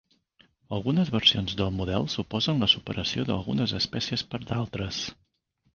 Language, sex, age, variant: Catalan, male, 40-49, Central